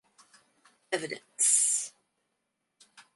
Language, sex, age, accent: English, female, 19-29, United States English